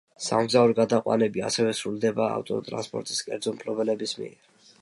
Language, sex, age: Georgian, male, under 19